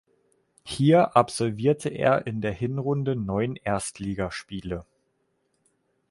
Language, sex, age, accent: German, male, 19-29, Deutschland Deutsch